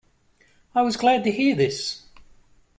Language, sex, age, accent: English, male, 50-59, Australian English